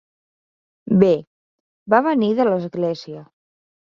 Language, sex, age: Catalan, female, 19-29